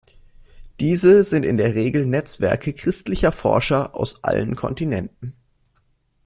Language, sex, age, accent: German, male, 19-29, Deutschland Deutsch